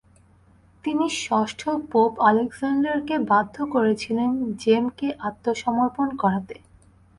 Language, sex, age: Bengali, female, 19-29